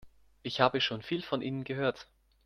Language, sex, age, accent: German, male, under 19, Deutschland Deutsch